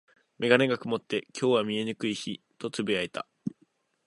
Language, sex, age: Japanese, male, 19-29